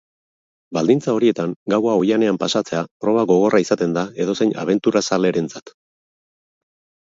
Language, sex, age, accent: Basque, male, 40-49, Mendebalekoa (Araba, Bizkaia, Gipuzkoako mendebaleko herri batzuk)